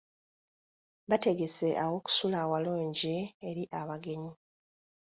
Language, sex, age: Ganda, female, 30-39